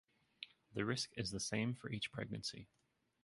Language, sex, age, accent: English, male, 30-39, United States English